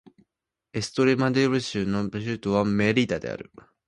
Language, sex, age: Japanese, male, under 19